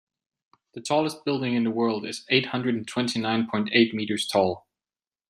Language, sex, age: English, male, 19-29